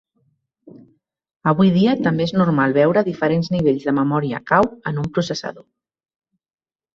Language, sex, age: Catalan, female, 30-39